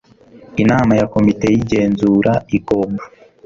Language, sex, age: Kinyarwanda, male, 19-29